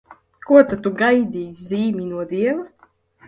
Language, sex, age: Latvian, female, 19-29